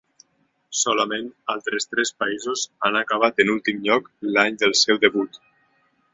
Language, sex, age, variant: Catalan, male, 19-29, Nord-Occidental